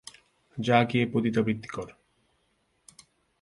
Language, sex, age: Bengali, male, 19-29